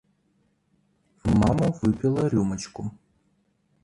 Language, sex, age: Russian, male, 19-29